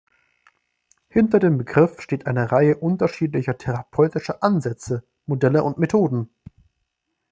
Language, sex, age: German, male, 19-29